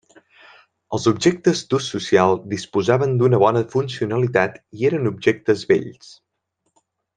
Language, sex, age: Catalan, male, 19-29